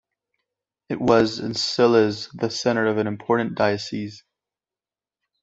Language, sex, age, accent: English, male, 19-29, United States English